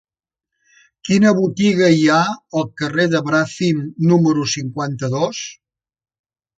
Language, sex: Catalan, male